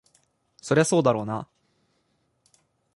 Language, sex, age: Japanese, male, 19-29